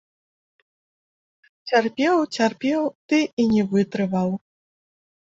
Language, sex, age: Belarusian, female, 30-39